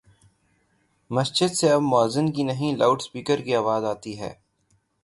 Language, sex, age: Urdu, male, 19-29